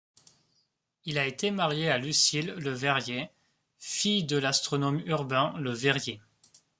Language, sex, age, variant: French, male, 19-29, Français de métropole